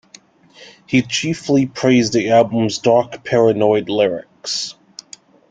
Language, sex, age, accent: English, male, 30-39, United States English